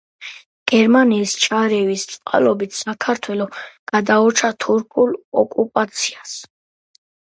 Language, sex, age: Georgian, female, 30-39